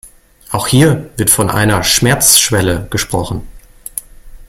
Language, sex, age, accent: German, male, 40-49, Deutschland Deutsch